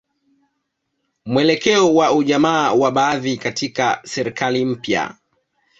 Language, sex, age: Swahili, male, 19-29